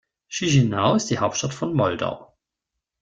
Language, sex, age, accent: German, male, 30-39, Deutschland Deutsch